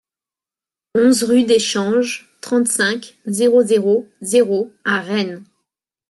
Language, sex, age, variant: French, female, 19-29, Français de métropole